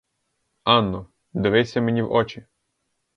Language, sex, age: Ukrainian, male, 19-29